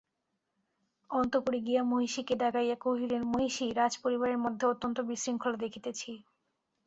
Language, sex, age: Bengali, female, 19-29